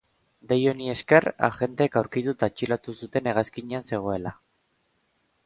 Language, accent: Basque, Erdialdekoa edo Nafarra (Gipuzkoa, Nafarroa)